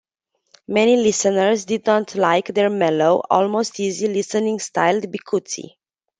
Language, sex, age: English, female, 19-29